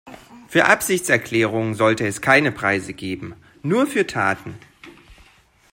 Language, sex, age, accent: German, male, 30-39, Deutschland Deutsch